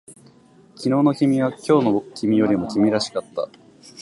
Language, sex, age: Japanese, male, 19-29